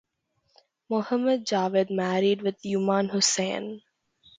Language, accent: English, India and South Asia (India, Pakistan, Sri Lanka)